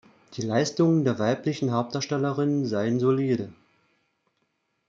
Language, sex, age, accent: German, male, 40-49, Deutschland Deutsch